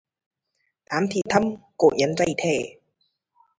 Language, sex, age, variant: Vietnamese, female, 19-29, Hà Nội